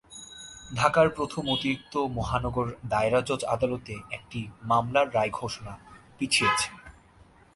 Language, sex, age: Bengali, male, 19-29